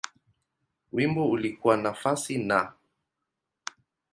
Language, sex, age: Swahili, male, 30-39